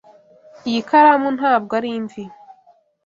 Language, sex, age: Kinyarwanda, female, 19-29